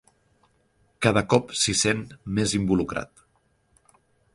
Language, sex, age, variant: Catalan, male, 30-39, Central